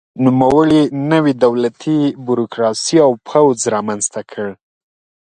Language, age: Pashto, 19-29